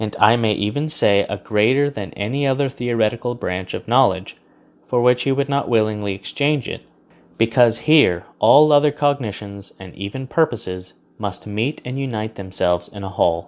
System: none